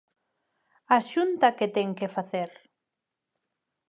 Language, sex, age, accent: Galician, female, 30-39, Neofalante